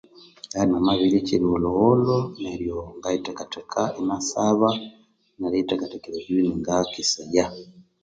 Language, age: Konzo, 19-29